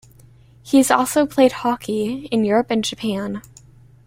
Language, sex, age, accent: English, female, under 19, United States English